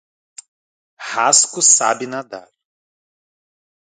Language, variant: Portuguese, Portuguese (Brasil)